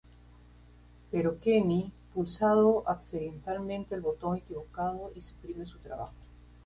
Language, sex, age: Spanish, female, 60-69